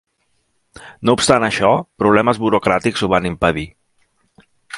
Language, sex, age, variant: Catalan, male, 40-49, Central